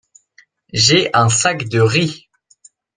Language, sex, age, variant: French, male, under 19, Français de métropole